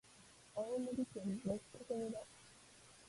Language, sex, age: Japanese, female, 30-39